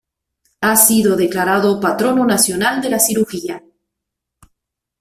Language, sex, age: Spanish, female, 40-49